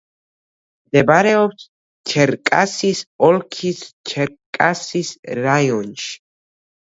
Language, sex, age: Georgian, male, under 19